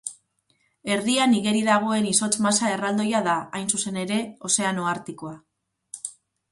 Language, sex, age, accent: Basque, female, 40-49, Mendebalekoa (Araba, Bizkaia, Gipuzkoako mendebaleko herri batzuk)